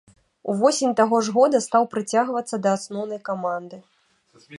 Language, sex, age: Belarusian, female, 30-39